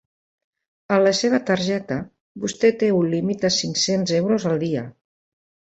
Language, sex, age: Catalan, female, 60-69